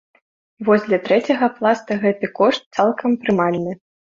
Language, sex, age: Belarusian, female, under 19